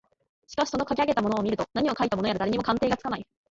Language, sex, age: Japanese, female, under 19